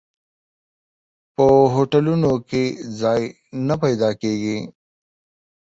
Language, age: Pashto, 30-39